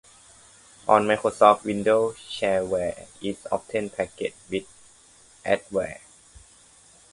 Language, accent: English, India and South Asia (India, Pakistan, Sri Lanka)